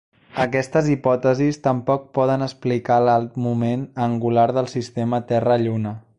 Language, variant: Catalan, Central